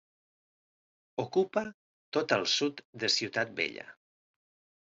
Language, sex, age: Catalan, male, 40-49